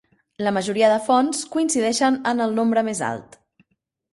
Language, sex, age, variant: Catalan, female, 19-29, Central